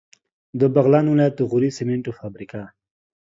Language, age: Pashto, 19-29